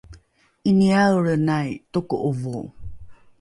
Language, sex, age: Rukai, female, 40-49